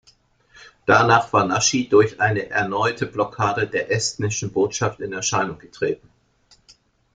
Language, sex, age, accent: German, male, 60-69, Deutschland Deutsch